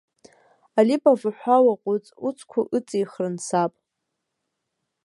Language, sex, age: Abkhazian, female, 19-29